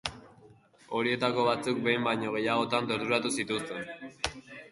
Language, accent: Basque, Erdialdekoa edo Nafarra (Gipuzkoa, Nafarroa)